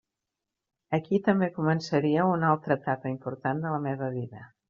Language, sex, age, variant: Catalan, female, 40-49, Central